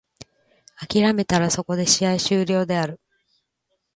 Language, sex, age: Japanese, female, 50-59